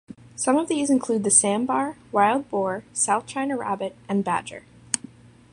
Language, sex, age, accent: English, female, 19-29, United States English